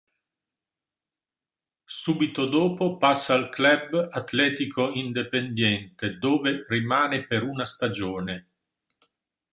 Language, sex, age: Italian, male, 60-69